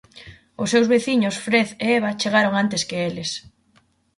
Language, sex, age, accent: Galician, male, 19-29, Atlántico (seseo e gheada)